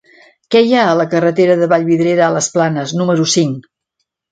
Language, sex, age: Catalan, female, 60-69